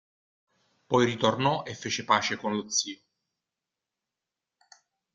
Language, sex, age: Italian, male, 40-49